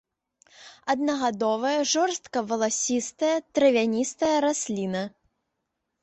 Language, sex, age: Belarusian, female, under 19